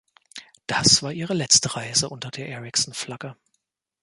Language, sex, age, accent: German, male, 30-39, Deutschland Deutsch